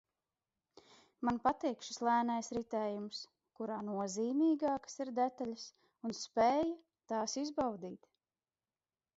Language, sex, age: Latvian, female, 30-39